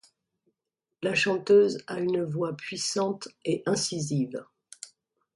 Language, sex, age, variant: French, female, 50-59, Français de métropole